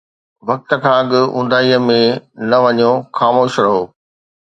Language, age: Sindhi, 40-49